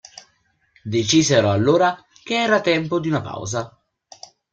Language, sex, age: Italian, male, 19-29